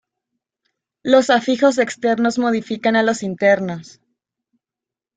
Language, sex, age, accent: Spanish, female, 19-29, México